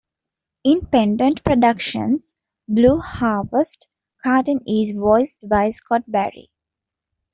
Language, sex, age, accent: English, female, 19-29, India and South Asia (India, Pakistan, Sri Lanka)